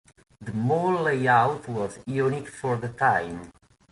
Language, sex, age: English, male, 50-59